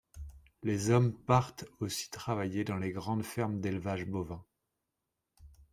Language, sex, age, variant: French, male, 40-49, Français de métropole